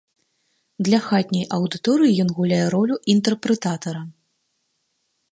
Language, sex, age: Belarusian, female, 30-39